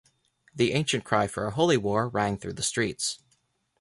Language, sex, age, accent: English, male, 19-29, United States English